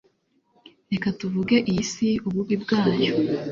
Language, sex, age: Kinyarwanda, female, 19-29